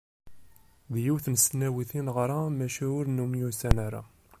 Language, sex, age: Kabyle, male, 30-39